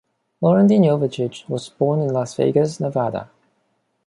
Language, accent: English, Hong Kong English